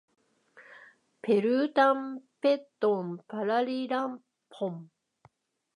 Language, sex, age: Japanese, female, 19-29